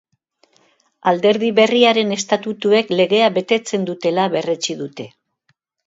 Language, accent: Basque, Mendebalekoa (Araba, Bizkaia, Gipuzkoako mendebaleko herri batzuk)